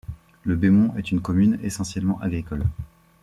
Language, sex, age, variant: French, male, 30-39, Français de métropole